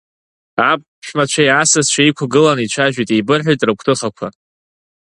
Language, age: Abkhazian, under 19